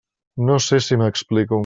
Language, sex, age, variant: Catalan, male, 40-49, Central